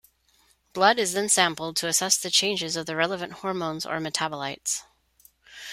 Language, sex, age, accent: English, female, 40-49, United States English